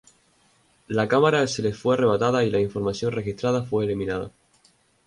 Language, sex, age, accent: Spanish, male, 19-29, España: Islas Canarias